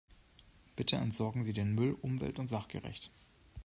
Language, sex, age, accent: German, male, 30-39, Deutschland Deutsch